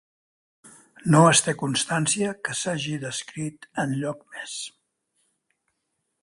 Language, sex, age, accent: Catalan, male, 60-69, Barceloní